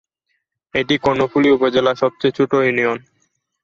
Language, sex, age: Bengali, male, 19-29